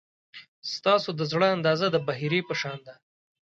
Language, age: Pashto, 19-29